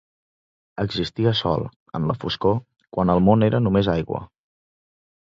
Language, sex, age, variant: Catalan, male, 19-29, Central